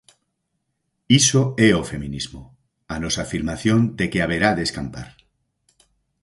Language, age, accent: Galician, 50-59, Oriental (común en zona oriental)